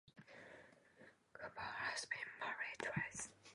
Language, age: English, 19-29